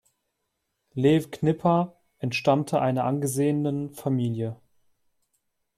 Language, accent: German, Deutschland Deutsch